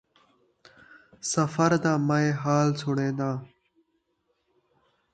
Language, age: Saraiki, under 19